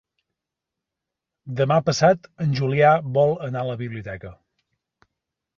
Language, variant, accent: Catalan, Central, Empordanès